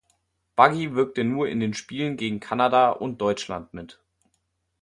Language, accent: German, Deutschland Deutsch